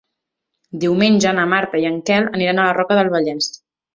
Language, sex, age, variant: Catalan, female, 19-29, Central